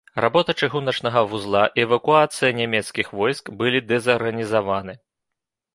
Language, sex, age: Belarusian, male, 30-39